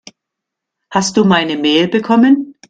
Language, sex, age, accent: German, female, 50-59, Deutschland Deutsch